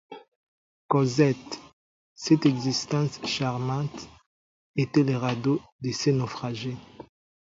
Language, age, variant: French, 30-39, Français d'Afrique subsaharienne et des îles africaines